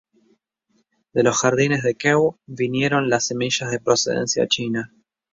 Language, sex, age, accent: Spanish, male, 19-29, Rioplatense: Argentina, Uruguay, este de Bolivia, Paraguay